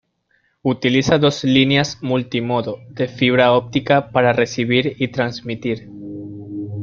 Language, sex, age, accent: Spanish, male, under 19, Andino-Pacífico: Colombia, Perú, Ecuador, oeste de Bolivia y Venezuela andina